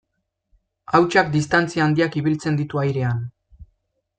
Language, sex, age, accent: Basque, male, 19-29, Mendebalekoa (Araba, Bizkaia, Gipuzkoako mendebaleko herri batzuk)